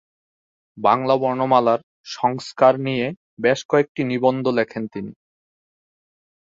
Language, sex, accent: Bengali, male, প্রমিত বাংলা